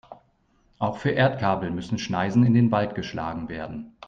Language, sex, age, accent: German, male, 30-39, Deutschland Deutsch